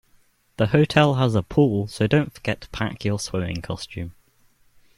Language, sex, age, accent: English, male, under 19, England English